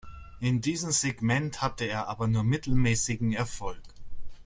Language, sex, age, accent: German, male, 40-49, Deutschland Deutsch